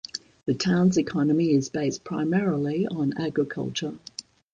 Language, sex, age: English, female, 70-79